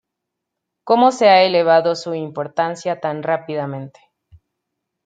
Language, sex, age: Spanish, female, 30-39